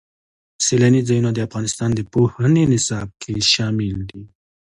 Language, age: Pashto, 30-39